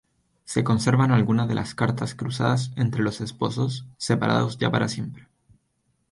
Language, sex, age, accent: Spanish, male, 19-29, Chileno: Chile, Cuyo